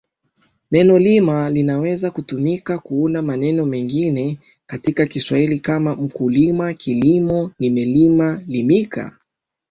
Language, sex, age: Swahili, male, 19-29